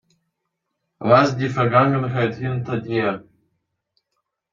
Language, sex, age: German, male, 30-39